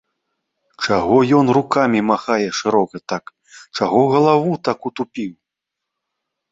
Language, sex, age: Belarusian, male, 30-39